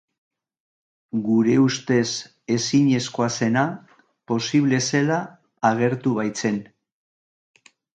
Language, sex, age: Basque, male, 60-69